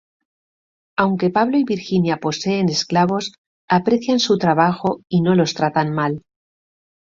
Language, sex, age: Spanish, female, 50-59